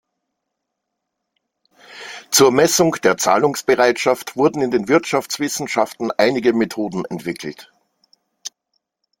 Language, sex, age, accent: German, male, 40-49, Österreichisches Deutsch